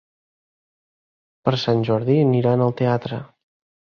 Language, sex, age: Catalan, male, 30-39